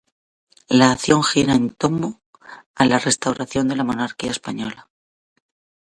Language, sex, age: Spanish, female, 40-49